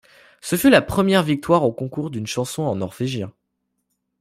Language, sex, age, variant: French, male, under 19, Français de métropole